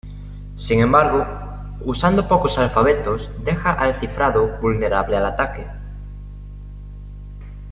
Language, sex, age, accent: Spanish, male, 19-29, España: Norte peninsular (Asturias, Castilla y León, Cantabria, País Vasco, Navarra, Aragón, La Rioja, Guadalajara, Cuenca)